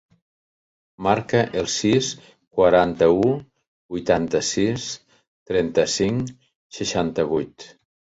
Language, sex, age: Catalan, male, 60-69